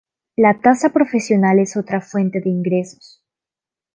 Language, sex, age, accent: Spanish, female, under 19, Andino-Pacífico: Colombia, Perú, Ecuador, oeste de Bolivia y Venezuela andina